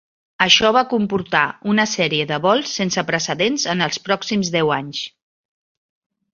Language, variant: Catalan, Central